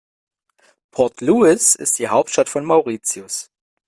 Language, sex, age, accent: German, female, 30-39, Deutschland Deutsch